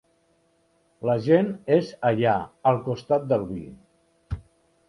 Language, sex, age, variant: Catalan, male, 50-59, Central